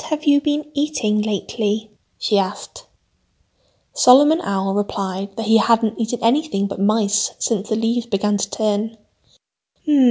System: none